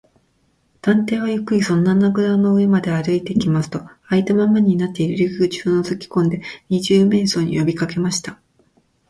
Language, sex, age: Japanese, female, 40-49